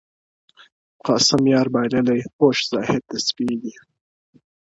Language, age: Pashto, 19-29